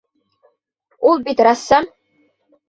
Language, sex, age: Bashkir, female, 30-39